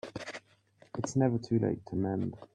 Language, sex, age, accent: English, male, 19-29, England English